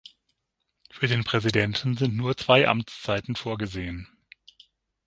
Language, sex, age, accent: German, male, 50-59, Deutschland Deutsch; Süddeutsch